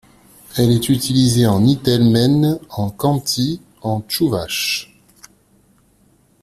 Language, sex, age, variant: French, male, 40-49, Français de métropole